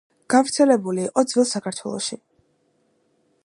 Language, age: Georgian, under 19